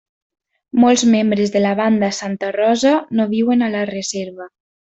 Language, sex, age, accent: Catalan, female, 19-29, valencià